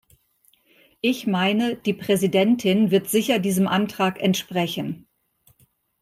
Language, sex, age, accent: German, female, 50-59, Deutschland Deutsch